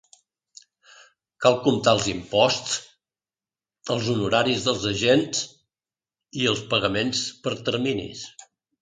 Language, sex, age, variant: Catalan, male, 60-69, Central